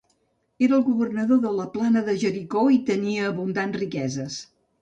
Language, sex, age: Catalan, female, 70-79